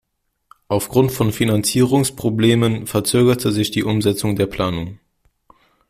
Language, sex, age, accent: German, male, under 19, Deutschland Deutsch